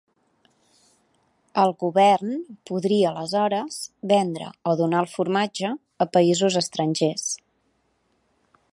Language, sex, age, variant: Catalan, female, 30-39, Central